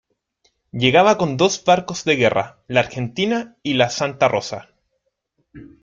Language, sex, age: Spanish, male, 19-29